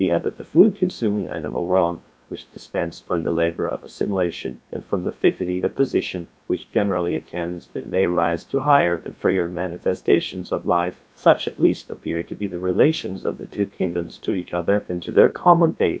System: TTS, GlowTTS